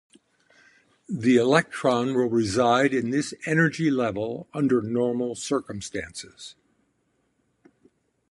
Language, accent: English, United States English